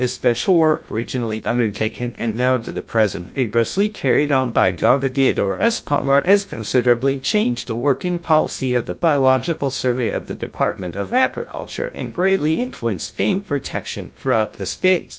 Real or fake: fake